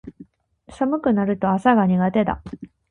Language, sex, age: Japanese, female, 19-29